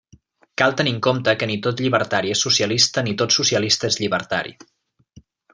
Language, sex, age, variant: Catalan, male, 19-29, Central